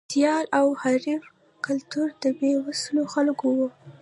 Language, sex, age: Pashto, female, 19-29